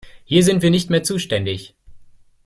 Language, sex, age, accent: German, male, 19-29, Deutschland Deutsch